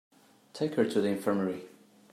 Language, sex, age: English, male, 30-39